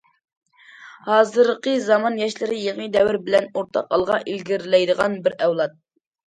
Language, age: Uyghur, 19-29